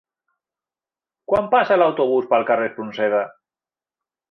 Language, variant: Catalan, Central